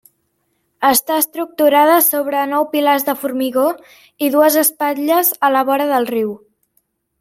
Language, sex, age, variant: Catalan, female, under 19, Central